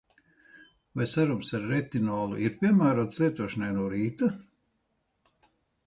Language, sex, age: Latvian, male, 50-59